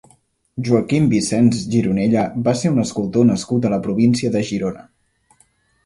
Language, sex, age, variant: Catalan, male, 19-29, Central